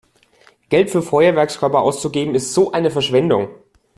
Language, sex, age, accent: German, male, 19-29, Deutschland Deutsch